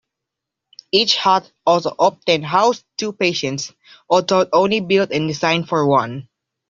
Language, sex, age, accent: English, male, under 19, Filipino